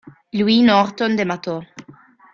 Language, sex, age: Italian, female, 19-29